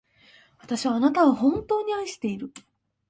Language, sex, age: Japanese, female, under 19